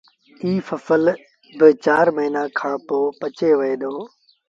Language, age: Sindhi Bhil, under 19